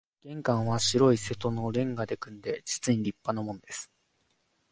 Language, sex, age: Japanese, male, 19-29